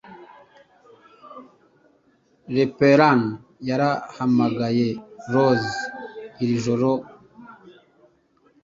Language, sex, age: Kinyarwanda, male, 40-49